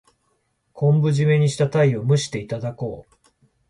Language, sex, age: Japanese, male, 40-49